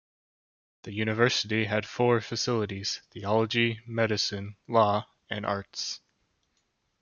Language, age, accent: English, 19-29, United States English